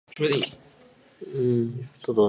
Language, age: Chinese, under 19